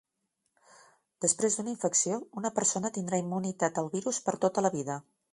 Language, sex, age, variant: Catalan, female, 50-59, Nord-Occidental